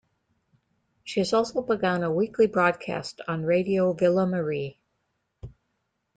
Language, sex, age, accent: English, female, 50-59, United States English